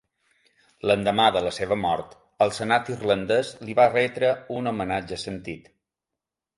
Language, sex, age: Catalan, male, 40-49